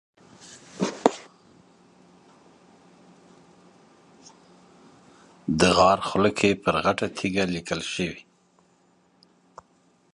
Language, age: Pashto, 50-59